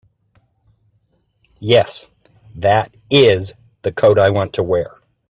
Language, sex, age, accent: English, male, 50-59, United States English